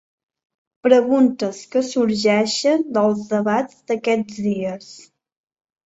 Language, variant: Catalan, Central